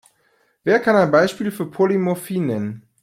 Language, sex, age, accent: German, male, 30-39, Deutschland Deutsch